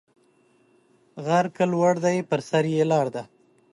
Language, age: Pashto, 30-39